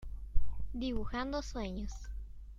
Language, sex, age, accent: Spanish, female, under 19, Rioplatense: Argentina, Uruguay, este de Bolivia, Paraguay